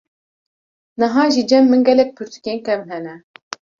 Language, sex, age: Kurdish, female, 19-29